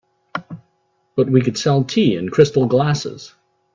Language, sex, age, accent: English, male, 60-69, Canadian English